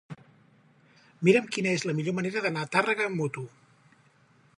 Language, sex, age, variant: Catalan, male, 50-59, Central